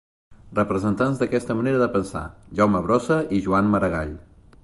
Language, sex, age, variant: Catalan, male, 30-39, Central